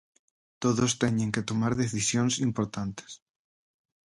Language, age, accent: Galician, 30-39, Normativo (estándar)